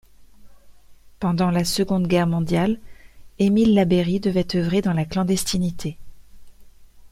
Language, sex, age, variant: French, female, 40-49, Français de métropole